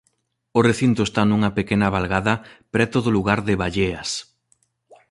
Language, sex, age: Galician, male, 40-49